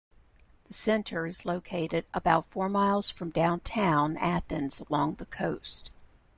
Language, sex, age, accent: English, female, 60-69, United States English